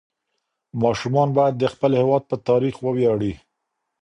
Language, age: Pashto, 50-59